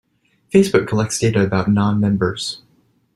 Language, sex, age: English, male, 19-29